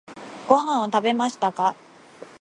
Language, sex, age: Japanese, female, 19-29